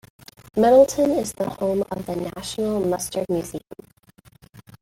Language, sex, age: English, female, 19-29